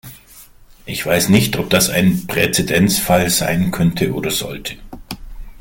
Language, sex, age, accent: German, male, 40-49, Deutschland Deutsch